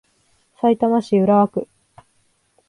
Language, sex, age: Japanese, female, 19-29